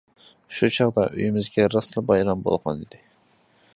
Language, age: Uyghur, 19-29